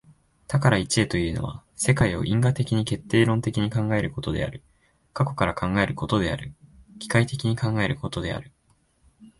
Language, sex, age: Japanese, male, 19-29